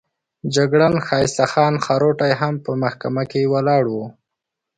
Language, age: Pashto, 19-29